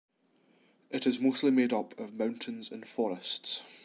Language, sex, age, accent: English, male, 19-29, Scottish English